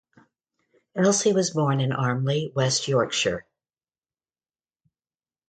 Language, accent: English, United States English